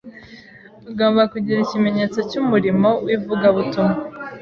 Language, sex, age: Kinyarwanda, female, 19-29